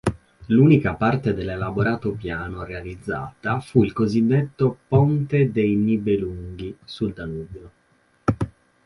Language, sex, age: Italian, male, 19-29